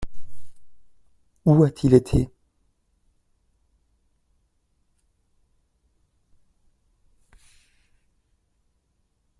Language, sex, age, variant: French, male, 30-39, Français de métropole